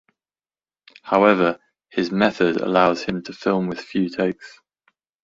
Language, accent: English, England English